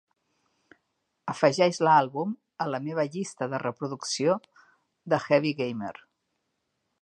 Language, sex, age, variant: Catalan, female, 50-59, Central